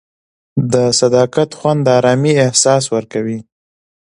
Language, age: Pashto, 19-29